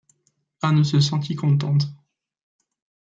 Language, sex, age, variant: French, male, under 19, Français de métropole